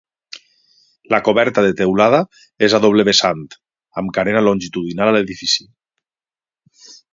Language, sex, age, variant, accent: Catalan, male, 40-49, Valencià septentrional, valencià